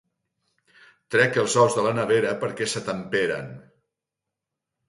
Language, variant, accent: Catalan, Central, central